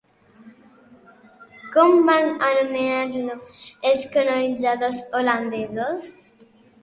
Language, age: Catalan, 19-29